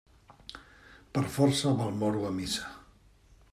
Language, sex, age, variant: Catalan, male, 60-69, Central